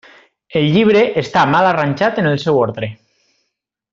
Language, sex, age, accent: Catalan, male, 19-29, valencià